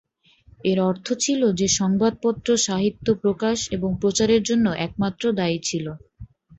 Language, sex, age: Bengali, female, 19-29